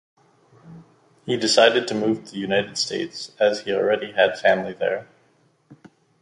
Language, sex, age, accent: English, male, 30-39, Canadian English